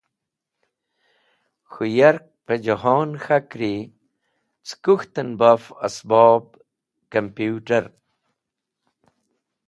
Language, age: Wakhi, 70-79